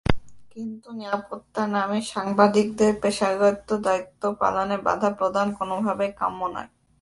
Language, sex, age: Bengali, female, 19-29